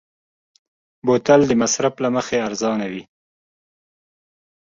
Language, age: Pashto, 30-39